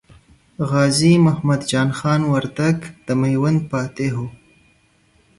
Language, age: Pashto, 19-29